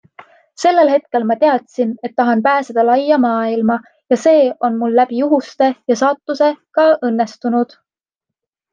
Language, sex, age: Estonian, female, 19-29